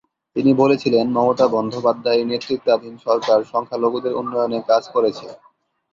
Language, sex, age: Bengali, male, 19-29